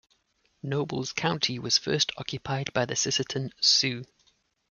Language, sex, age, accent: English, male, 30-39, England English